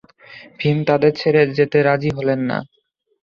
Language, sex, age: Bengali, male, under 19